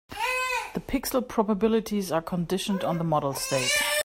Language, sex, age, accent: English, female, 40-49, England English